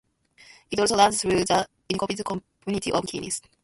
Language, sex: English, female